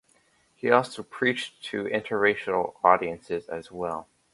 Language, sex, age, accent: English, male, under 19, United States English